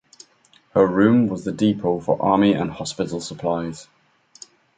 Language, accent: English, England English